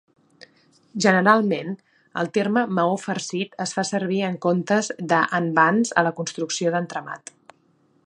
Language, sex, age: Catalan, female, 19-29